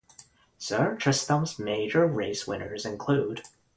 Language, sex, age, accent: English, male, under 19, United States English